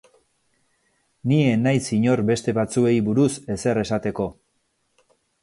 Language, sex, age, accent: Basque, male, 40-49, Erdialdekoa edo Nafarra (Gipuzkoa, Nafarroa)